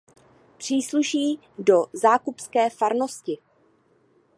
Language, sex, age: Czech, female, 30-39